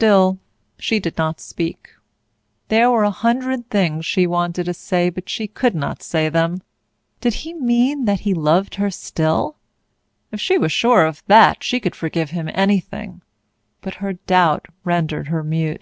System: none